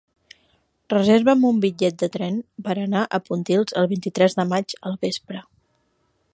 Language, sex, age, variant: Catalan, female, 30-39, Central